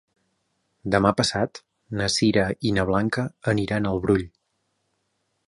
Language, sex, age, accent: Catalan, male, 30-39, central; septentrional